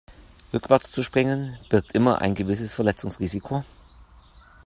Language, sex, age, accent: German, male, 40-49, Deutschland Deutsch